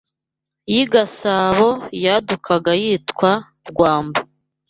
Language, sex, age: Kinyarwanda, female, 19-29